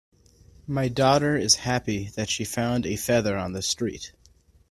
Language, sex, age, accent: English, male, 19-29, United States English